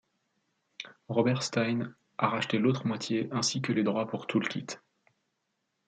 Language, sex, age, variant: French, male, 30-39, Français de métropole